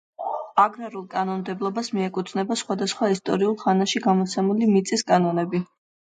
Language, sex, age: Georgian, female, 19-29